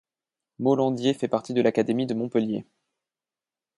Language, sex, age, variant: French, male, 30-39, Français de métropole